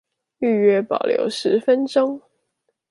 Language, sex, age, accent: Chinese, female, 19-29, 出生地：臺北市